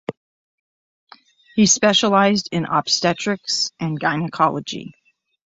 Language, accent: English, United States English